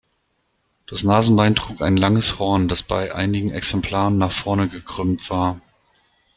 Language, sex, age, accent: German, male, 40-49, Deutschland Deutsch